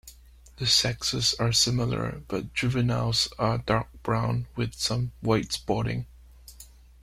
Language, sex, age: English, male, 30-39